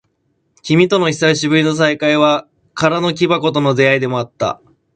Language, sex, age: Japanese, male, 19-29